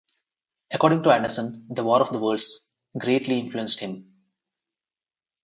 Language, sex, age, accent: English, male, 19-29, India and South Asia (India, Pakistan, Sri Lanka)